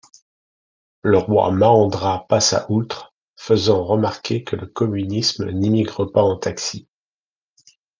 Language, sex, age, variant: French, male, 50-59, Français de métropole